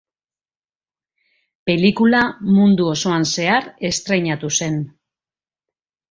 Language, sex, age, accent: Basque, female, 40-49, Mendebalekoa (Araba, Bizkaia, Gipuzkoako mendebaleko herri batzuk)